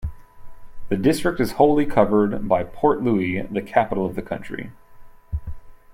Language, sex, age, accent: English, male, 30-39, United States English